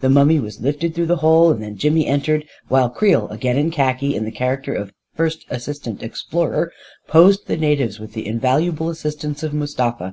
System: none